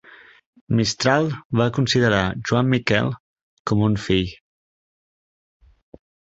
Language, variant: Catalan, Central